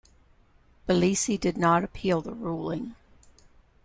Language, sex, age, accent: English, female, 60-69, United States English